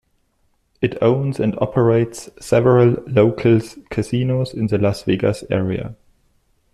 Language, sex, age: English, male, 30-39